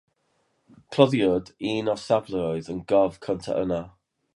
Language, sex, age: Welsh, male, 50-59